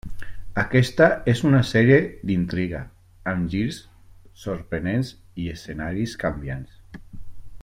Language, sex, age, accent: Catalan, male, 40-49, valencià